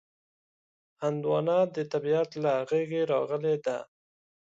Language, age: Pashto, 30-39